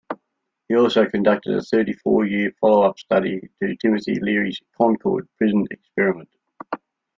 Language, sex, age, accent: English, male, 70-79, Australian English